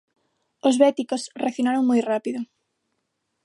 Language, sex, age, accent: Galician, female, under 19, Normativo (estándar); Neofalante